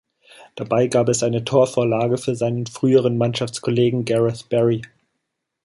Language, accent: German, Deutschland Deutsch